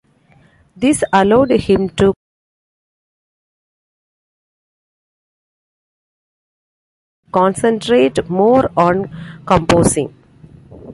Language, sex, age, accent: English, female, 40-49, India and South Asia (India, Pakistan, Sri Lanka)